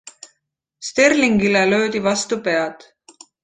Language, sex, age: Estonian, female, 40-49